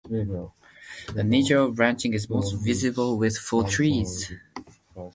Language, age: English, under 19